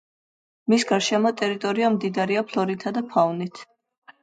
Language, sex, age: Georgian, female, 19-29